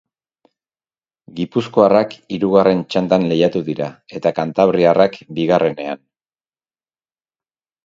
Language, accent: Basque, Erdialdekoa edo Nafarra (Gipuzkoa, Nafarroa)